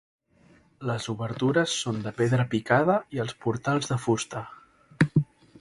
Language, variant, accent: Catalan, Central, central